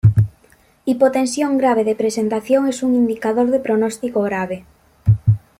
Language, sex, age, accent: Spanish, female, under 19, España: Norte peninsular (Asturias, Castilla y León, Cantabria, País Vasco, Navarra, Aragón, La Rioja, Guadalajara, Cuenca)